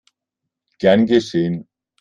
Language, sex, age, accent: German, male, 50-59, Deutschland Deutsch